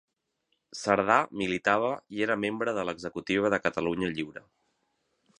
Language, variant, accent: Catalan, Central, Empordanès; Oriental